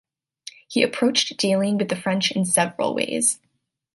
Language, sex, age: English, female, 19-29